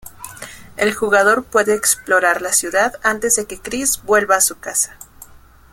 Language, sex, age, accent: Spanish, female, 30-39, México